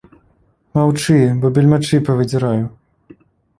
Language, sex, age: Belarusian, male, 19-29